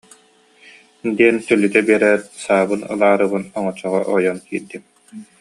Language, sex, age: Yakut, male, 30-39